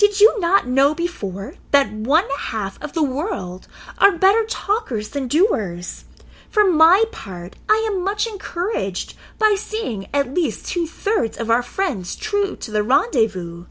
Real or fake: real